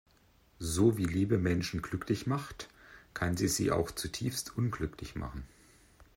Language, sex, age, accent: German, male, 50-59, Deutschland Deutsch